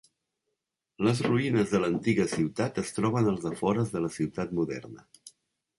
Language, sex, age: Catalan, male, 50-59